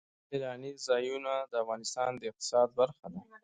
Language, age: Pashto, 40-49